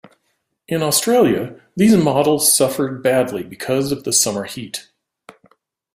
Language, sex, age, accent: English, male, 50-59, United States English